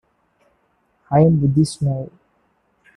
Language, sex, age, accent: English, male, 19-29, United States English